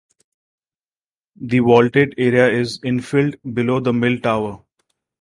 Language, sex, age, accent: English, male, 40-49, India and South Asia (India, Pakistan, Sri Lanka)